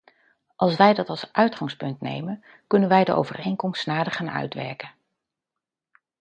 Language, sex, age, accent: Dutch, female, 50-59, Nederlands Nederlands